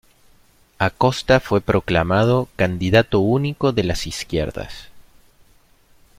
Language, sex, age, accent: Spanish, male, 30-39, Rioplatense: Argentina, Uruguay, este de Bolivia, Paraguay